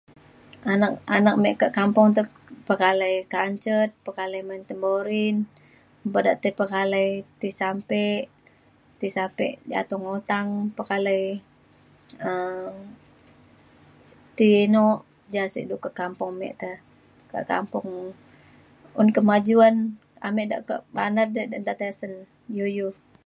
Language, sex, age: Mainstream Kenyah, female, 40-49